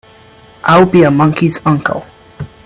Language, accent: English, United States English